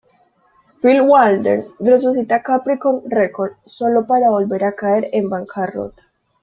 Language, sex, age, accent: Spanish, female, under 19, América central